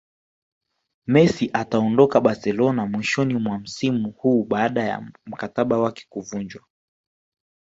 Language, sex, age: Swahili, male, 19-29